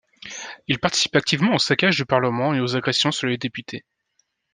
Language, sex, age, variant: French, male, 19-29, Français de métropole